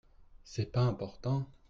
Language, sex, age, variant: French, male, 30-39, Français de métropole